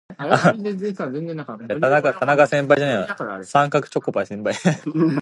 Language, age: English, 19-29